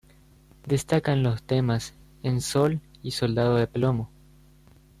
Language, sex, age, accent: Spanish, male, under 19, Rioplatense: Argentina, Uruguay, este de Bolivia, Paraguay